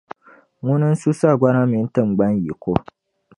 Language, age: Dagbani, 19-29